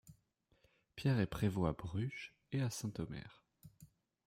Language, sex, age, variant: French, male, 19-29, Français de métropole